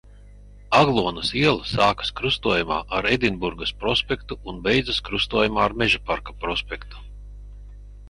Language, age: Latvian, 60-69